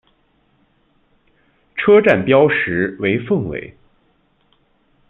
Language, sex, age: Chinese, male, 19-29